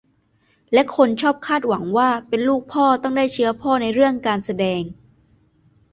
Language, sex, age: Thai, female, 19-29